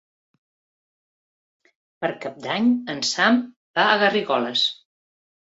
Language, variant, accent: Catalan, Central, central